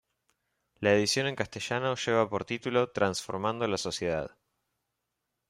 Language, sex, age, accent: Spanish, male, 30-39, Rioplatense: Argentina, Uruguay, este de Bolivia, Paraguay